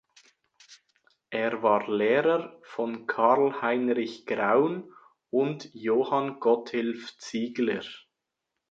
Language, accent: German, Schweizerdeutsch